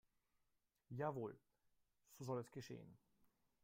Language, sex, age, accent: German, male, 30-39, Deutschland Deutsch